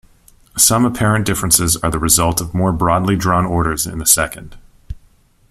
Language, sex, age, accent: English, male, 30-39, Canadian English